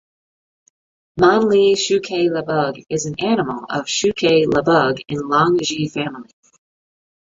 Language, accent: English, United States English